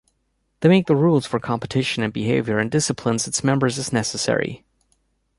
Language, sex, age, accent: English, male, 30-39, United States English